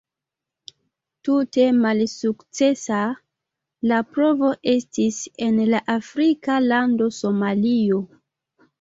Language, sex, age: Esperanto, female, 19-29